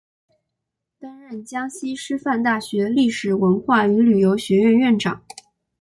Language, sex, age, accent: Chinese, female, 19-29, 出生地：四川省